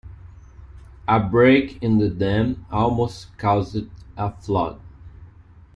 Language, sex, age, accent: English, male, 30-39, United States English